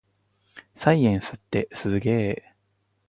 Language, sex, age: Japanese, male, 30-39